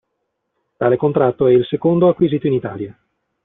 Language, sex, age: Italian, male, 40-49